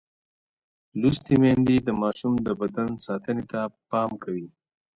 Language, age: Pashto, 30-39